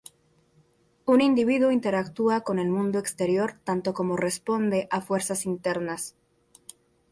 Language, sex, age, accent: Spanish, female, 19-29, México